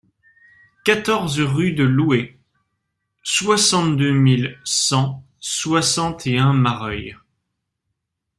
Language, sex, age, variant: French, male, 30-39, Français de métropole